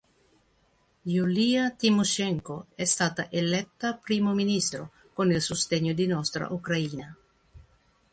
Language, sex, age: Italian, female, 50-59